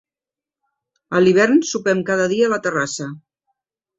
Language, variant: Catalan, Central